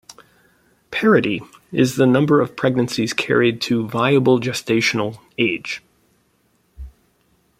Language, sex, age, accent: English, male, 50-59, United States English